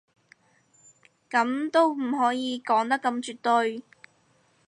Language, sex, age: Cantonese, female, 19-29